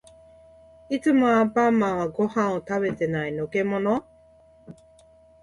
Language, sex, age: Japanese, female, 40-49